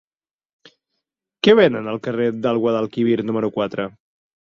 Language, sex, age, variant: Catalan, male, 30-39, Central